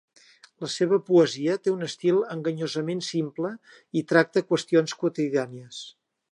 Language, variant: Catalan, Septentrional